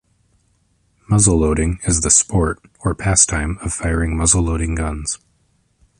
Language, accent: English, United States English